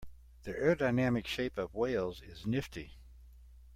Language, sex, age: English, male, 70-79